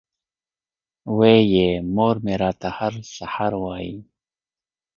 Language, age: Pashto, 30-39